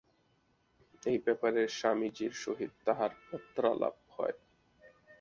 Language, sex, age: Bengali, male, 19-29